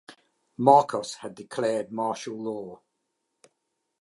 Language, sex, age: English, male, 70-79